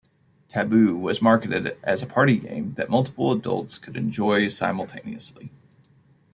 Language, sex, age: English, male, 30-39